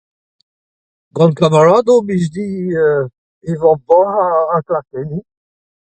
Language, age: Breton, 40-49